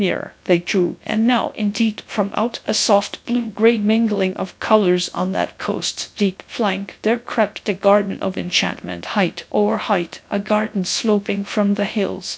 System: TTS, GradTTS